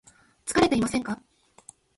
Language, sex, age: Japanese, female, 19-29